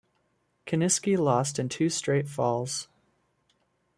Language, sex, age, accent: English, male, 19-29, United States English